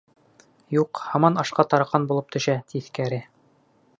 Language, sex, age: Bashkir, male, 30-39